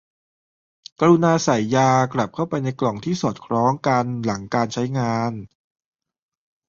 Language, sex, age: Thai, male, 30-39